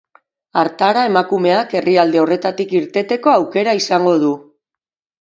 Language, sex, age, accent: Basque, female, 40-49, Mendebalekoa (Araba, Bizkaia, Gipuzkoako mendebaleko herri batzuk)